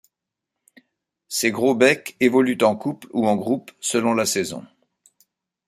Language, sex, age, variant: French, male, 60-69, Français de métropole